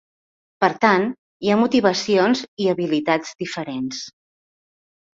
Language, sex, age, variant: Catalan, female, 50-59, Central